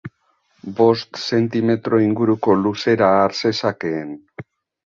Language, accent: Basque, Mendebalekoa (Araba, Bizkaia, Gipuzkoako mendebaleko herri batzuk)